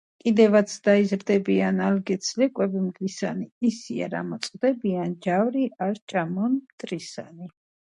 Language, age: Georgian, 40-49